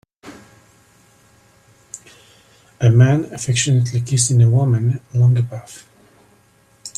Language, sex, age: English, male, 30-39